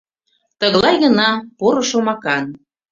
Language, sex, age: Mari, female, 40-49